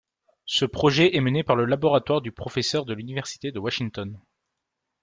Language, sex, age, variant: French, male, 19-29, Français de métropole